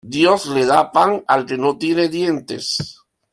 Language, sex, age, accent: Spanish, male, 50-59, Caribe: Cuba, Venezuela, Puerto Rico, República Dominicana, Panamá, Colombia caribeña, México caribeño, Costa del golfo de México